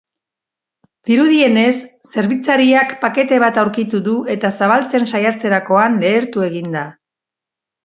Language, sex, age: Basque, female, 60-69